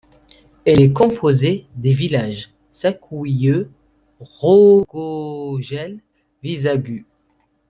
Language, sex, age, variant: French, male, under 19, Français de métropole